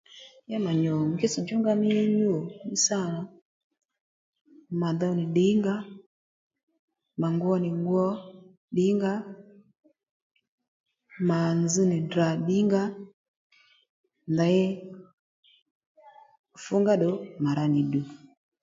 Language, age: Lendu, 19-29